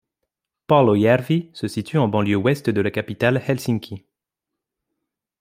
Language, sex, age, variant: French, male, 19-29, Français de métropole